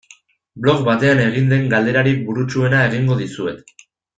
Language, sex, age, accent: Basque, male, 19-29, Erdialdekoa edo Nafarra (Gipuzkoa, Nafarroa)